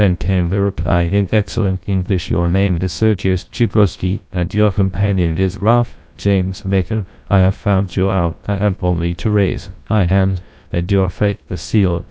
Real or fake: fake